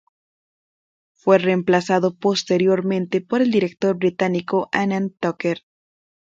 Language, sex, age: Spanish, female, 19-29